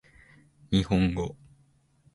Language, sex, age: Japanese, male, under 19